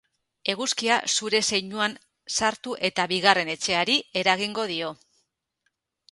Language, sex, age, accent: Basque, female, 40-49, Mendebalekoa (Araba, Bizkaia, Gipuzkoako mendebaleko herri batzuk)